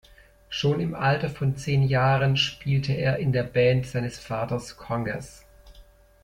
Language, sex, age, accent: German, male, 30-39, Deutschland Deutsch